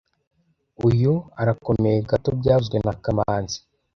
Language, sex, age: Kinyarwanda, male, under 19